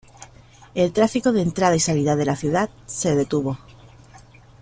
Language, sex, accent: Spanish, female, España: Sur peninsular (Andalucia, Extremadura, Murcia)